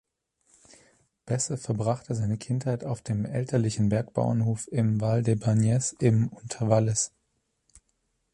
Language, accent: German, Deutschland Deutsch